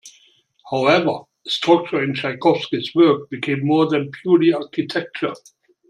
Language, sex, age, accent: English, male, 60-69, England English